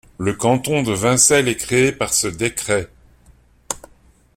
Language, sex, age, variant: French, male, 50-59, Français de métropole